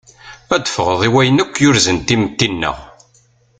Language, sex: Kabyle, male